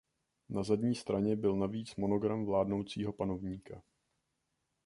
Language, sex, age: Czech, male, 19-29